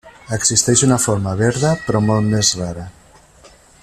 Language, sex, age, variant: Catalan, male, 50-59, Central